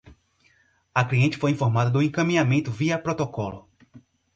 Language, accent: Portuguese, Nordestino